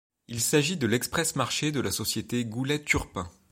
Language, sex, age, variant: French, male, 30-39, Français de métropole